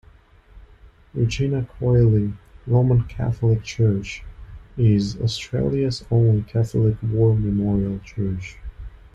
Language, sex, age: English, male, 30-39